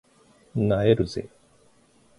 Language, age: Japanese, 50-59